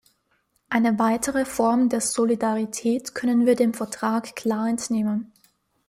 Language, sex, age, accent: German, female, 19-29, Österreichisches Deutsch